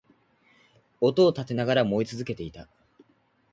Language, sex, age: Japanese, male, 19-29